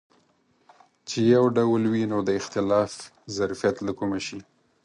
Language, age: Pashto, 19-29